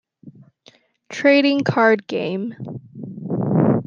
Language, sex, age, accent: English, female, under 19, United States English